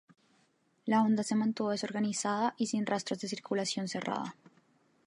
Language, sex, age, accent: Spanish, female, 19-29, Andino-Pacífico: Colombia, Perú, Ecuador, oeste de Bolivia y Venezuela andina